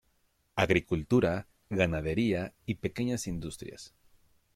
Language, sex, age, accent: Spanish, male, 19-29, México